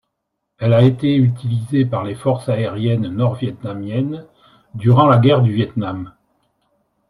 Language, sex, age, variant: French, male, 60-69, Français de métropole